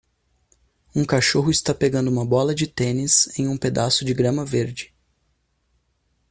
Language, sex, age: Portuguese, male, 30-39